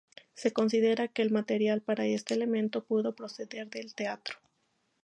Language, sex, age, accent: Spanish, female, 30-39, México